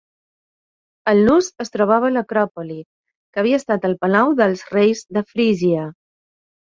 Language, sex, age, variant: Catalan, female, 50-59, Balear